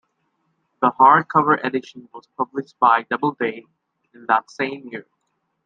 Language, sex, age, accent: English, male, 19-29, United States English